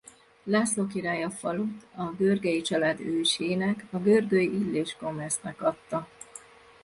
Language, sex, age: Hungarian, female, 50-59